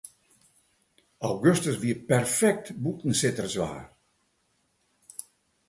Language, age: Western Frisian, 70-79